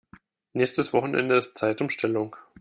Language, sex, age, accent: German, male, 19-29, Deutschland Deutsch